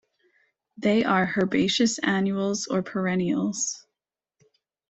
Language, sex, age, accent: English, female, 30-39, United States English